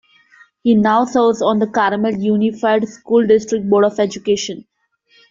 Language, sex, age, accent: English, female, 19-29, India and South Asia (India, Pakistan, Sri Lanka)